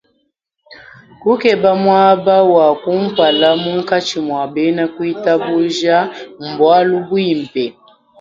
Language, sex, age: Luba-Lulua, female, 19-29